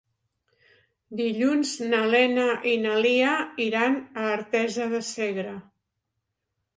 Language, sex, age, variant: Catalan, female, 60-69, Central